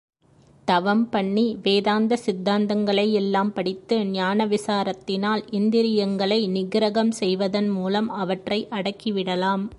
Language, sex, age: Tamil, female, 30-39